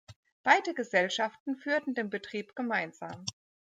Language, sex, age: German, female, 30-39